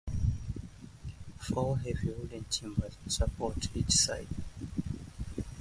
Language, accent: English, United States English